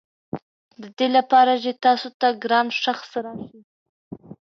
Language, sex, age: Pashto, female, 19-29